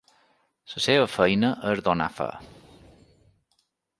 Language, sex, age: Catalan, male, 40-49